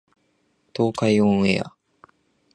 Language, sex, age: Japanese, male, 19-29